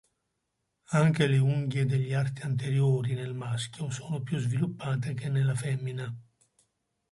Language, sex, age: Italian, male, 70-79